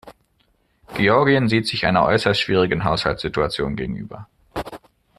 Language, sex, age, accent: German, male, 30-39, Deutschland Deutsch